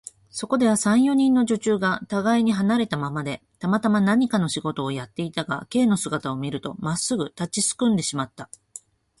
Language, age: Japanese, 40-49